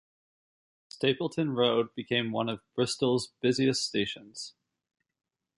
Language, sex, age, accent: English, male, 19-29, United States English